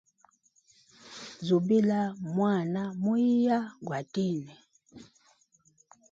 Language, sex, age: Hemba, female, 30-39